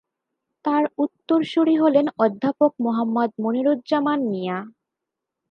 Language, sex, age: Bengali, female, 19-29